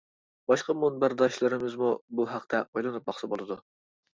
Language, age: Uyghur, 19-29